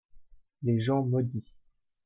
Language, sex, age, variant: French, male, 19-29, Français de métropole